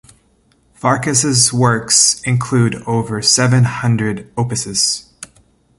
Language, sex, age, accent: English, male, 19-29, United States English